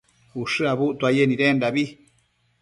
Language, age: Matsés, 40-49